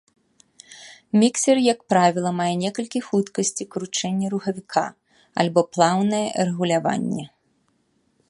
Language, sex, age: Belarusian, female, 30-39